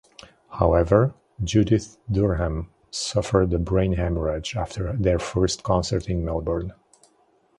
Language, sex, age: English, male, 40-49